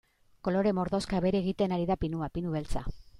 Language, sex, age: Basque, female, 40-49